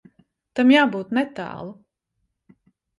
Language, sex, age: Latvian, female, 30-39